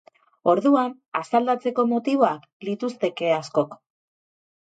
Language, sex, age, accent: Basque, female, 30-39, Mendebalekoa (Araba, Bizkaia, Gipuzkoako mendebaleko herri batzuk)